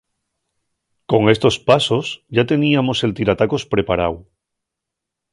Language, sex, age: Asturian, male, 40-49